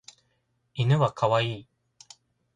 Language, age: Japanese, 19-29